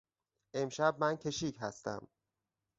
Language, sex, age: Persian, male, 30-39